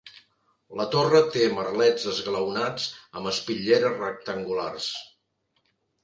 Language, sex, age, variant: Catalan, male, 50-59, Central